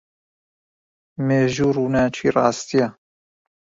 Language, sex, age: Central Kurdish, male, 30-39